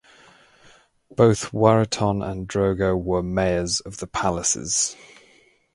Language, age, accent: English, 19-29, England English